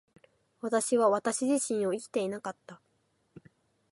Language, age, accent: Japanese, 19-29, 標準語